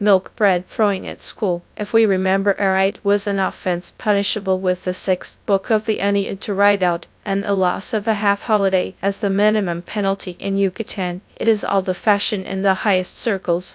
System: TTS, GradTTS